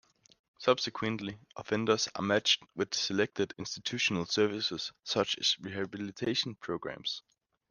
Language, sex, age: English, male, under 19